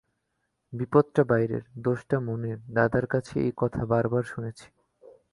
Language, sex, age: Bengali, male, 19-29